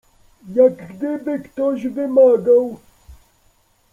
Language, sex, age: Polish, male, 19-29